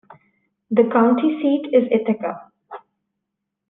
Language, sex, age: English, female, 19-29